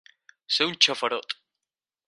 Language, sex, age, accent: Catalan, male, 19-29, Garrotxi